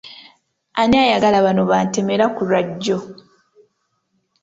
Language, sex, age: Ganda, female, 19-29